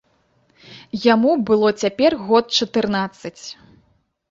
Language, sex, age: Belarusian, female, 19-29